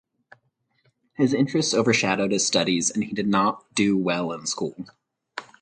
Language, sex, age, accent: English, male, 30-39, United States English